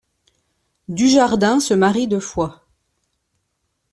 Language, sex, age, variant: French, female, 50-59, Français de métropole